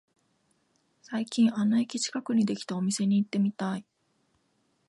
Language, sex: Japanese, female